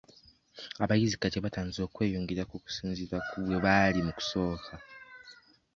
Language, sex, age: Ganda, male, 19-29